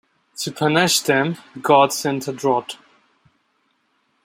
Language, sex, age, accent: English, male, 19-29, India and South Asia (India, Pakistan, Sri Lanka)